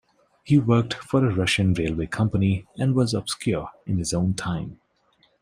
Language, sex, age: English, male, 19-29